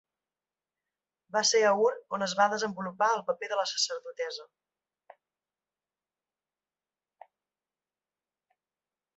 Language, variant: Catalan, Central